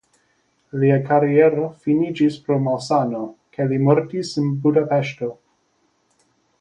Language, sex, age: Esperanto, male, 30-39